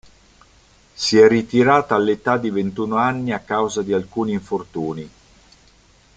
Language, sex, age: Italian, male, 50-59